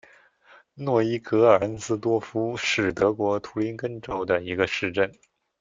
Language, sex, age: Chinese, male, 19-29